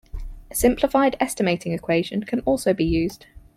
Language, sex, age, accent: English, female, 19-29, England English; New Zealand English